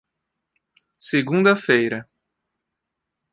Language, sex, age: Portuguese, male, 19-29